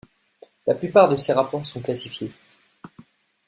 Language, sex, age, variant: French, male, 19-29, Français de métropole